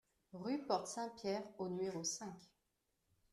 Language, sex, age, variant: French, female, 40-49, Français de métropole